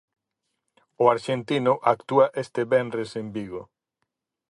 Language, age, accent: Galician, 40-49, Oriental (común en zona oriental)